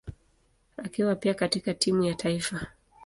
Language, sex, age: Swahili, female, 19-29